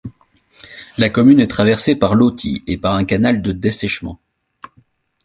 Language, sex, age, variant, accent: French, male, 40-49, Français d'Europe, Français de Belgique